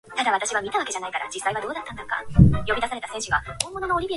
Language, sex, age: English, male, 19-29